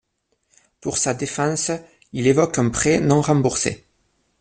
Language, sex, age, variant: French, male, 30-39, Français de métropole